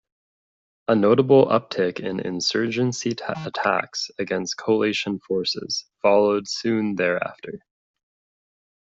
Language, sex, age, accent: English, male, 19-29, Canadian English